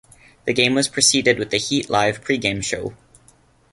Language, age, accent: English, 19-29, Canadian English